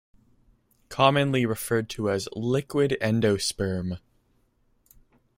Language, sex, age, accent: English, male, under 19, United States English